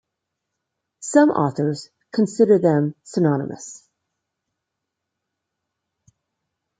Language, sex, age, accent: English, female, 50-59, United States English